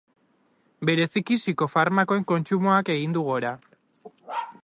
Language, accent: Basque, Erdialdekoa edo Nafarra (Gipuzkoa, Nafarroa)